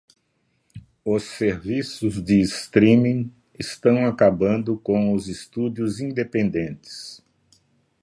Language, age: Portuguese, 60-69